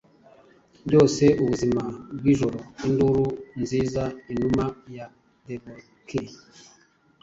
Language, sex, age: Kinyarwanda, male, 40-49